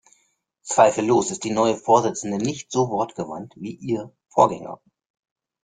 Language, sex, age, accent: German, male, 50-59, Deutschland Deutsch